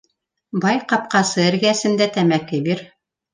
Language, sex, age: Bashkir, female, 50-59